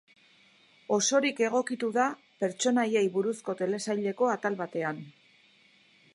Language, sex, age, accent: Basque, female, 50-59, Erdialdekoa edo Nafarra (Gipuzkoa, Nafarroa)